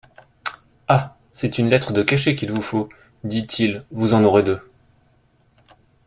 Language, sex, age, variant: French, male, 30-39, Français de métropole